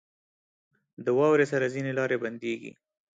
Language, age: Pashto, 19-29